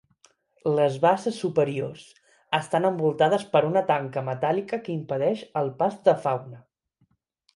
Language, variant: Catalan, Central